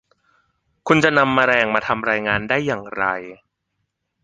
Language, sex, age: Thai, male, 19-29